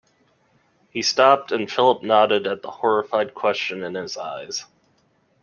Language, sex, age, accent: English, male, 30-39, United States English